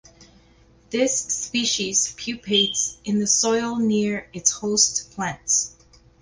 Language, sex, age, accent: English, female, 40-49, United States English